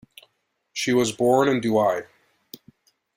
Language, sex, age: English, male, 40-49